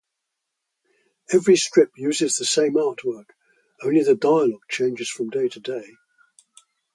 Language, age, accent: English, 80-89, England English